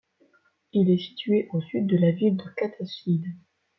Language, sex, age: French, female, under 19